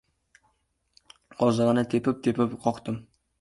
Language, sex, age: Uzbek, male, under 19